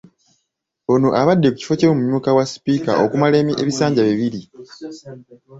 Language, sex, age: Ganda, male, 19-29